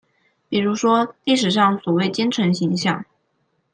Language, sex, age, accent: Chinese, female, 19-29, 出生地：臺南市